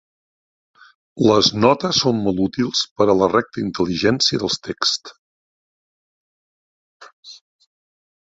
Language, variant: Catalan, Central